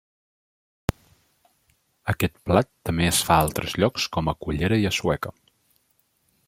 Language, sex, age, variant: Catalan, male, 40-49, Central